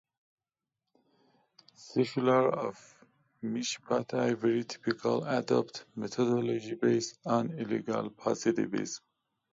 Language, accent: English, United States English